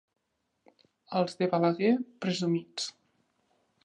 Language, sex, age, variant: Catalan, male, 19-29, Nord-Occidental